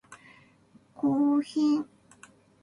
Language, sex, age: Japanese, female, 40-49